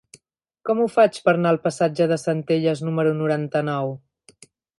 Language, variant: Catalan, Central